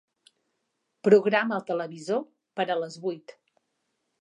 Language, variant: Catalan, Central